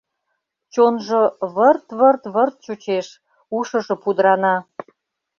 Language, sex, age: Mari, female, 50-59